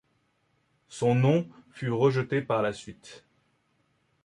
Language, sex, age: French, male, 30-39